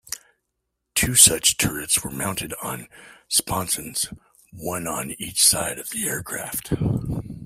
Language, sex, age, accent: English, male, 40-49, United States English